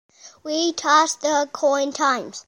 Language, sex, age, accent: English, male, 30-39, United States English